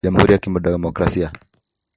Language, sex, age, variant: Swahili, male, 19-29, Kiswahili cha Bara ya Kenya